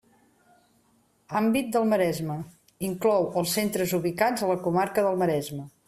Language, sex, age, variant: Catalan, female, 50-59, Central